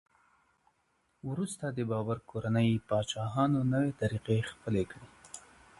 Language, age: Pashto, 19-29